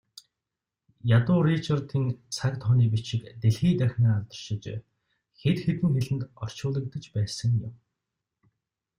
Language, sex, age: Mongolian, male, 30-39